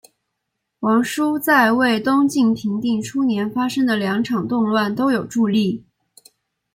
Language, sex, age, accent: Chinese, female, 19-29, 出生地：四川省